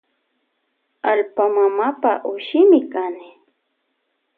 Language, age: Loja Highland Quichua, 19-29